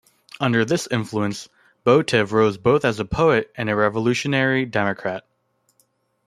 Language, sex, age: English, male, under 19